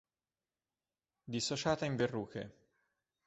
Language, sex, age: Italian, male, 30-39